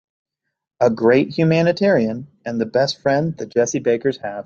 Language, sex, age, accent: English, male, 19-29, United States English